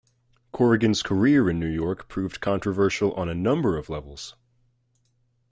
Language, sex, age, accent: English, male, 19-29, United States English